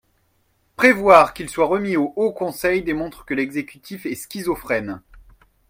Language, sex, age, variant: French, male, 30-39, Français de métropole